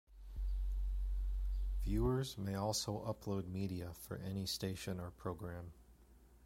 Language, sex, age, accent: English, male, 30-39, United States English